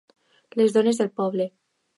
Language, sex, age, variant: Catalan, female, under 19, Alacantí